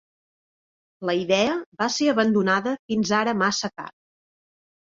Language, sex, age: Catalan, female, 40-49